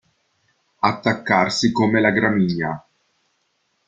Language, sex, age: Italian, male, 30-39